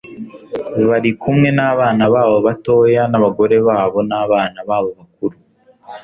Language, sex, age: Kinyarwanda, male, 19-29